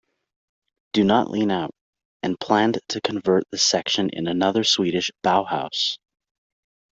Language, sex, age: English, male, 30-39